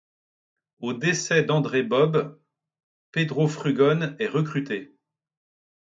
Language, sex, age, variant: French, male, 40-49, Français de métropole